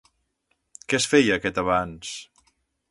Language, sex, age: Catalan, male, 50-59